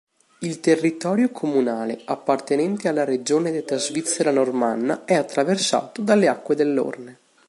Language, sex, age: Italian, male, 19-29